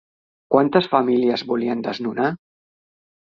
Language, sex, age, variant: Catalan, male, 40-49, Central